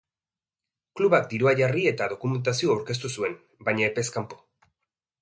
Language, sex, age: Basque, male, 19-29